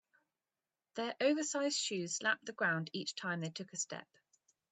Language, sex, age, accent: English, female, 19-29, England English